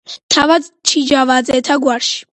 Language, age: Georgian, 19-29